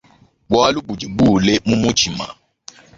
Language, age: Luba-Lulua, 19-29